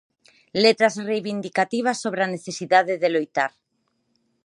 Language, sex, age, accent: Galician, female, 40-49, Normativo (estándar); Neofalante